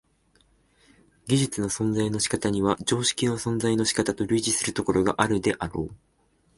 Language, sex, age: Japanese, male, 19-29